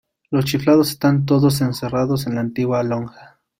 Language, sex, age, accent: Spanish, male, 19-29, México